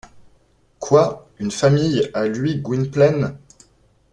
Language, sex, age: French, male, 30-39